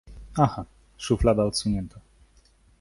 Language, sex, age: Polish, male, 19-29